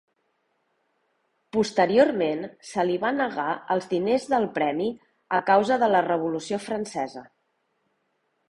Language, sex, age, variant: Catalan, female, 40-49, Septentrional